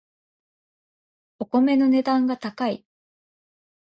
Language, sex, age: Japanese, female, 19-29